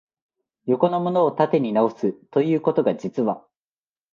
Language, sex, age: Japanese, male, 19-29